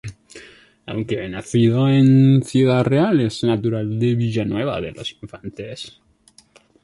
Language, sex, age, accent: Spanish, male, 19-29, México